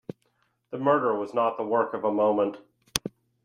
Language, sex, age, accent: English, male, 30-39, United States English